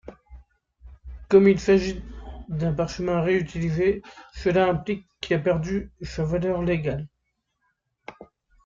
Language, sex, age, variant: French, female, 30-39, Français de métropole